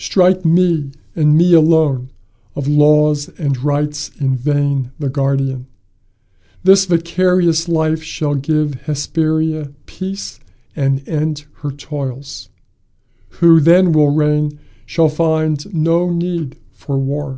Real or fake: real